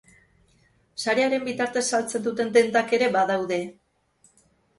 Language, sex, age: Basque, female, 50-59